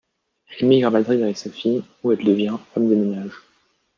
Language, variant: French, Français de métropole